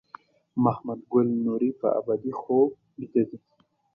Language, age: Pashto, 19-29